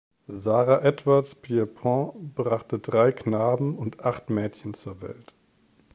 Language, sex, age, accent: German, male, 30-39, Deutschland Deutsch